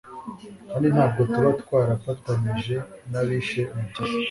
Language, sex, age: Kinyarwanda, male, 19-29